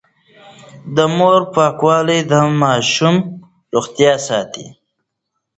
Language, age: Pashto, 19-29